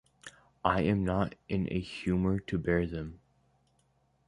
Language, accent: English, United States English